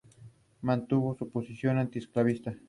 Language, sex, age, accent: Spanish, male, 19-29, México